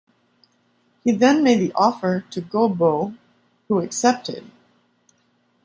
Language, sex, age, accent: English, female, 60-69, United States English